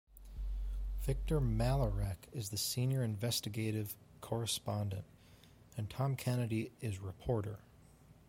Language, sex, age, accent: English, male, 30-39, United States English